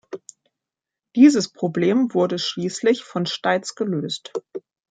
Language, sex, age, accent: German, female, 30-39, Deutschland Deutsch